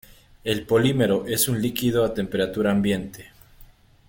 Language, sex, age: Spanish, male, 30-39